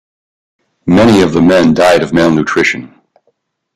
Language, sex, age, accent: English, male, 60-69, United States English